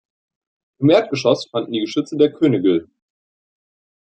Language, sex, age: German, male, 19-29